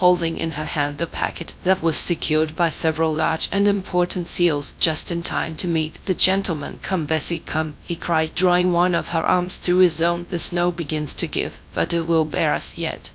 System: TTS, GradTTS